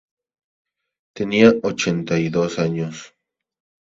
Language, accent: Spanish, México